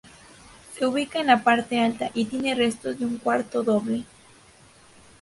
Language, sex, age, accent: Spanish, female, 19-29, México